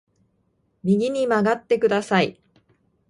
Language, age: Japanese, 40-49